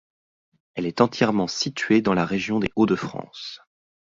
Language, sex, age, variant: French, male, 30-39, Français de métropole